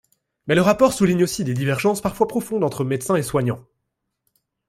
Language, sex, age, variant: French, male, 19-29, Français de métropole